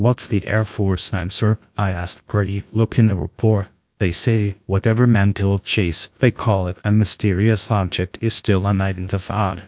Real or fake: fake